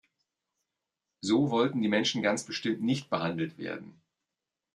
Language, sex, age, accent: German, male, 40-49, Deutschland Deutsch